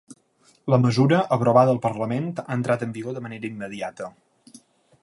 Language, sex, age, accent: Catalan, male, 19-29, balear; valencià